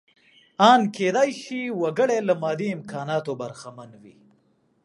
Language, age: Pashto, 30-39